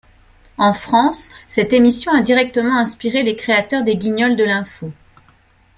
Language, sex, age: French, female, 40-49